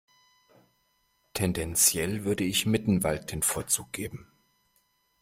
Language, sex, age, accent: German, male, 40-49, Deutschland Deutsch